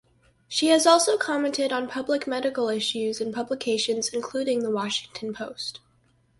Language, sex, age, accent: English, female, under 19, United States English